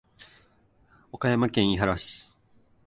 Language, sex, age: Japanese, male, 19-29